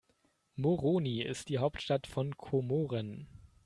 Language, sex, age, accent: German, male, 19-29, Deutschland Deutsch